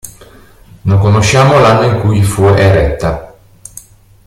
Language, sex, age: Italian, male, 50-59